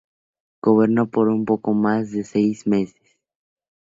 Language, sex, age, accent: Spanish, male, under 19, México